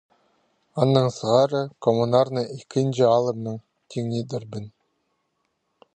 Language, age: Khakas, 19-29